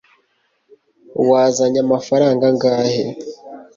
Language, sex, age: Kinyarwanda, male, 40-49